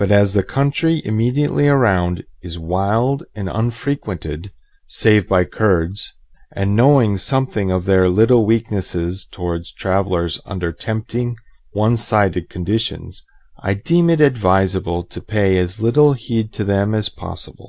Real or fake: real